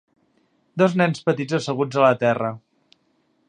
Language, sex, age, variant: Catalan, male, 30-39, Central